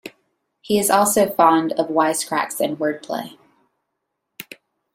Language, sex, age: English, female, 19-29